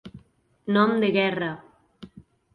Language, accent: Catalan, valencià